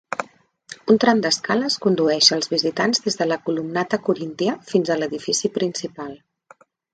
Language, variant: Catalan, Central